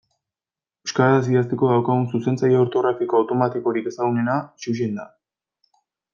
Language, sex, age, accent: Basque, male, 19-29, Erdialdekoa edo Nafarra (Gipuzkoa, Nafarroa)